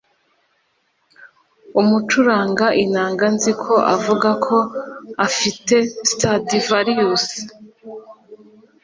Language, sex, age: Kinyarwanda, female, 30-39